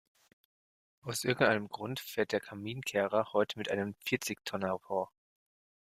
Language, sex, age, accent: German, male, 19-29, Deutschland Deutsch